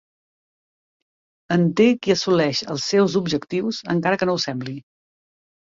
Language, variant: Catalan, Central